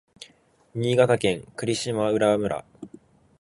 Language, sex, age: Japanese, male, 19-29